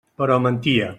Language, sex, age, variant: Catalan, male, 60-69, Central